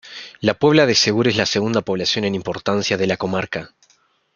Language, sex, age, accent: Spanish, male, 19-29, Rioplatense: Argentina, Uruguay, este de Bolivia, Paraguay